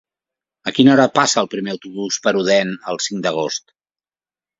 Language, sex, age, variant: Catalan, male, 50-59, Central